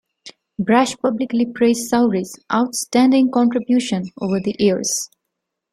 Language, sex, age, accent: English, female, 30-39, India and South Asia (India, Pakistan, Sri Lanka)